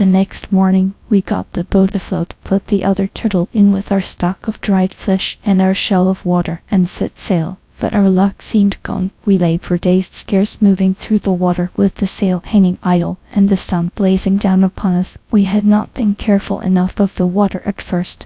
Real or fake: fake